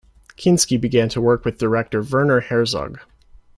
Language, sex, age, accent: English, male, 19-29, United States English